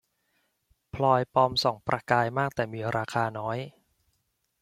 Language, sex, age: Thai, male, 30-39